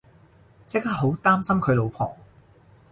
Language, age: Cantonese, 40-49